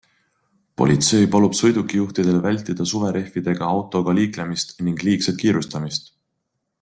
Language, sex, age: Estonian, male, 30-39